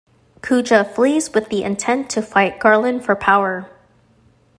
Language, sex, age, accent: English, female, 19-29, United States English